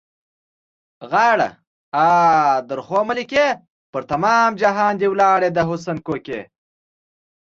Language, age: Pashto, 19-29